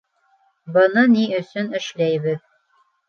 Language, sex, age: Bashkir, female, 40-49